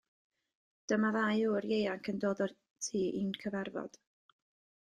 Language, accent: Welsh, Y Deyrnas Unedig Cymraeg